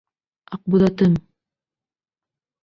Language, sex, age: Bashkir, female, 30-39